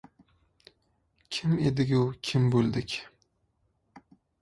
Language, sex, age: Uzbek, male, 19-29